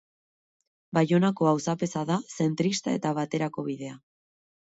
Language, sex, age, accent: Basque, female, 19-29, Mendebalekoa (Araba, Bizkaia, Gipuzkoako mendebaleko herri batzuk)